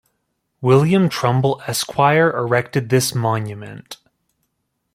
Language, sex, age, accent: English, male, 30-39, United States English